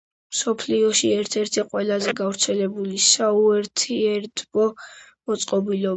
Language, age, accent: Georgian, under 19, ჩვეულებრივი